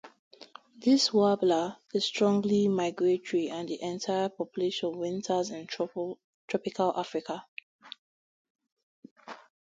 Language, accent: English, Nigerian